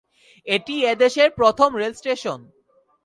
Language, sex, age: Bengali, male, 19-29